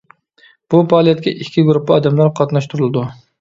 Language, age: Uyghur, 40-49